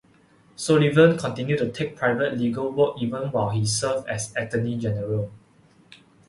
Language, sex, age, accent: English, male, 19-29, Malaysian English